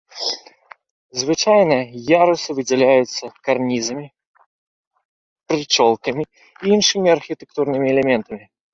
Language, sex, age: Belarusian, male, 19-29